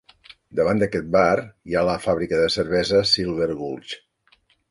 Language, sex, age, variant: Catalan, male, 60-69, Central